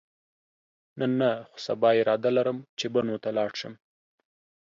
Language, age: Pashto, 19-29